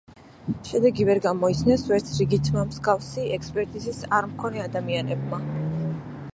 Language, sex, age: Georgian, female, 19-29